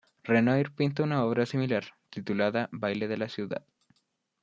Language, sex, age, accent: Spanish, male, under 19, Chileno: Chile, Cuyo